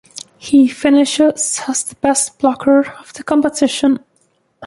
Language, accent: English, England English